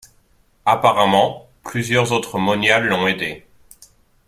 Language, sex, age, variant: French, male, 30-39, Français de métropole